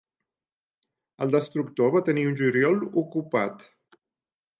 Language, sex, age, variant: Catalan, male, 50-59, Central